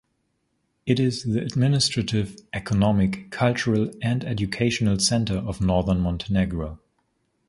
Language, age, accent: English, 19-29, United States English